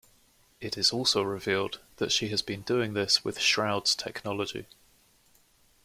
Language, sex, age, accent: English, male, 19-29, England English